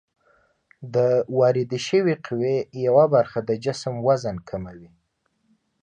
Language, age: Pashto, 19-29